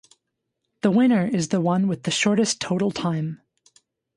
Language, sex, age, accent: English, female, 19-29, Canadian English